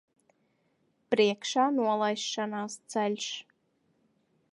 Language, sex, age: Latvian, female, 19-29